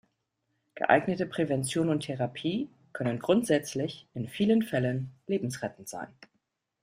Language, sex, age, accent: German, female, 40-49, Deutschland Deutsch